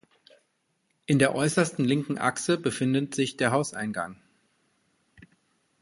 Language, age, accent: German, 40-49, Deutschland Deutsch